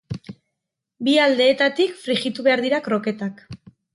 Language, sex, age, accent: Basque, female, 30-39, Erdialdekoa edo Nafarra (Gipuzkoa, Nafarroa)